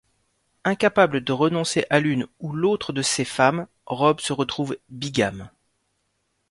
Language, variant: French, Français de métropole